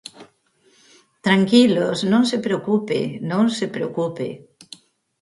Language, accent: Galician, Atlántico (seseo e gheada); Normativo (estándar)